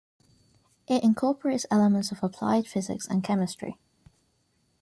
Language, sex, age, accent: English, female, 19-29, England English